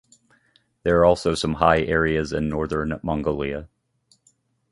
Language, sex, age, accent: English, male, 30-39, United States English